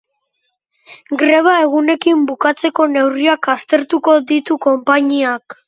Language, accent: Basque, Mendebalekoa (Araba, Bizkaia, Gipuzkoako mendebaleko herri batzuk)